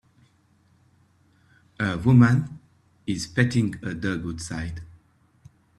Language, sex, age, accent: English, male, 19-29, England English